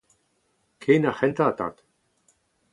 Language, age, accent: Breton, 70-79, Leoneg